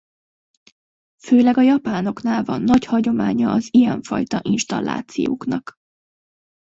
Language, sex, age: Hungarian, female, 19-29